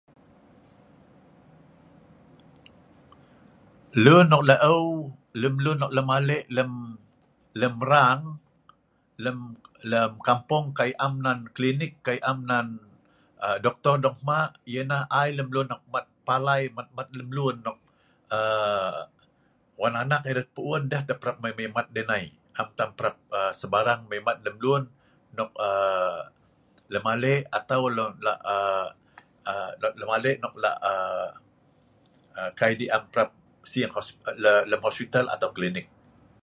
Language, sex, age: Sa'ban, male, 60-69